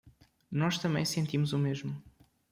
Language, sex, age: Portuguese, male, 19-29